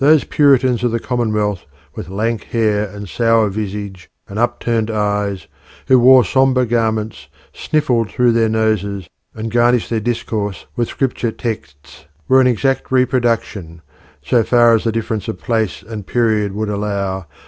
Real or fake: real